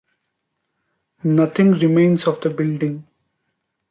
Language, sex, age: English, male, 19-29